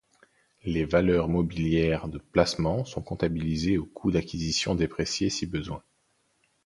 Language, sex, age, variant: French, male, 19-29, Français de métropole